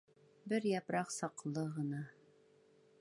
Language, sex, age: Bashkir, female, 30-39